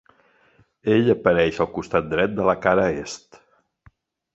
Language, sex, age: Catalan, male, 60-69